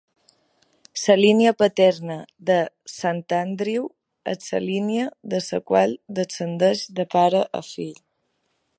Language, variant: Catalan, Balear